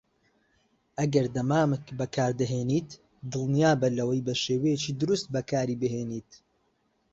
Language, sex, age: Central Kurdish, male, 19-29